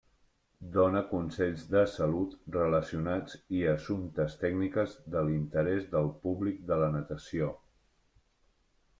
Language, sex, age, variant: Catalan, male, 40-49, Central